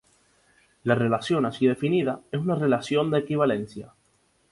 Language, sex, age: Spanish, male, 19-29